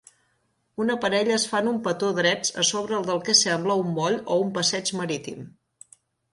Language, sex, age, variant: Catalan, female, 40-49, Central